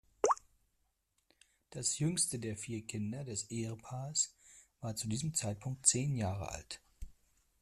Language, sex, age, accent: German, male, 40-49, Deutschland Deutsch